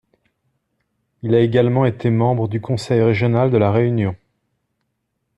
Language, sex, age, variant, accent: French, male, 40-49, Français d'Europe, Français de Suisse